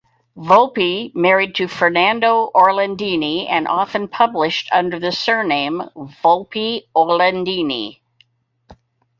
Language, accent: English, United States English